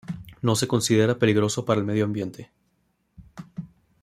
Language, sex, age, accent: Spanish, male, 19-29, México